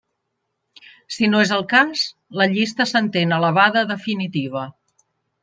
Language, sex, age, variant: Catalan, female, 50-59, Central